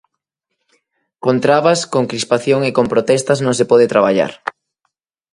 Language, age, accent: Galician, 19-29, Normativo (estándar)